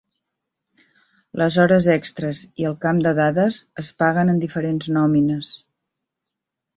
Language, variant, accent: Catalan, Central, Barceloní